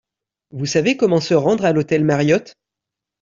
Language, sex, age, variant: French, male, 30-39, Français de métropole